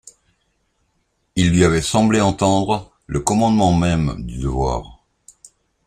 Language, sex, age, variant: French, male, 60-69, Français de métropole